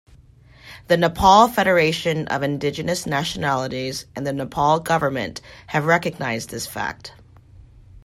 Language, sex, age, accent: English, female, 30-39, United States English